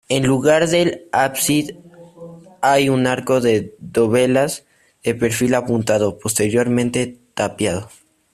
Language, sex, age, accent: Spanish, male, under 19, México